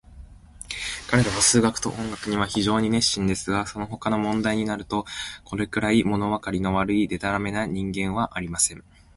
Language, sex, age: Japanese, male, 19-29